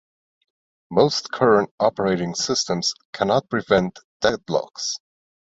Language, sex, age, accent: English, male, 30-39, United States English